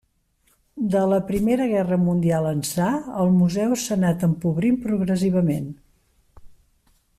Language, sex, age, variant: Catalan, male, 60-69, Septentrional